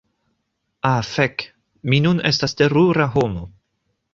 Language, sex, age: Esperanto, male, 19-29